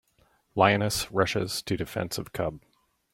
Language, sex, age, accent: English, male, 30-39, Canadian English